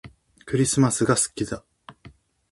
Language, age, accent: Japanese, 19-29, 標準語